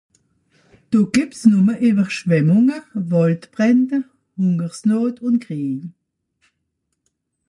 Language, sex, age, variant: Swiss German, female, 60-69, Nordniederàlemmànisch (Rishoffe, Zàwere, Bùsswìller, Hawenau, Brüemt, Stroossbùri, Molse, Dàmbàch, Schlettstàtt, Pfàlzbùri usw.)